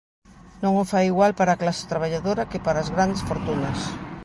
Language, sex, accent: Galician, female, Normativo (estándar)